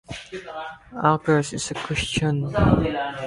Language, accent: English, Filipino